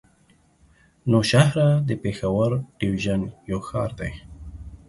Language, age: Pashto, 30-39